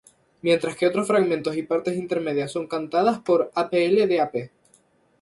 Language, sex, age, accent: Spanish, male, 19-29, España: Islas Canarias